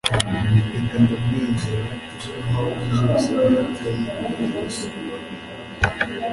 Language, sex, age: Kinyarwanda, male, under 19